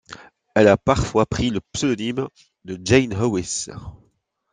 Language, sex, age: French, male, 30-39